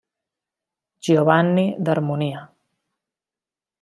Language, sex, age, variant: Catalan, male, 30-39, Central